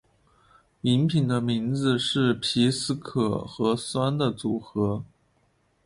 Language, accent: Chinese, 出生地：湖北省